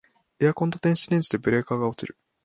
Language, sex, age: Japanese, male, 19-29